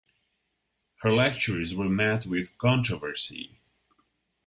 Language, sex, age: English, male, 30-39